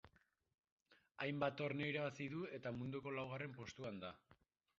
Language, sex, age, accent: Basque, female, 30-39, Mendebalekoa (Araba, Bizkaia, Gipuzkoako mendebaleko herri batzuk)